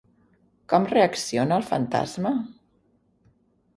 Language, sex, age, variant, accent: Catalan, female, 60-69, Central, central